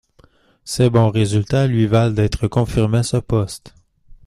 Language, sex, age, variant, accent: French, male, 19-29, Français d'Amérique du Nord, Français du Canada